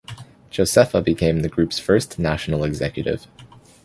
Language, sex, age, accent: English, male, 19-29, Canadian English